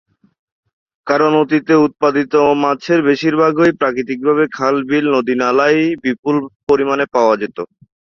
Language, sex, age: Bengali, male, 19-29